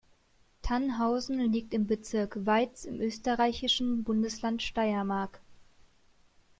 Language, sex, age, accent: German, female, 19-29, Deutschland Deutsch